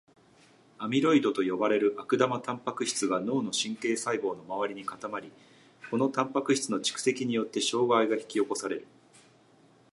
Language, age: Japanese, 40-49